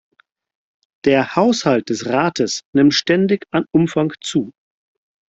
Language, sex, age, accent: German, male, 30-39, Deutschland Deutsch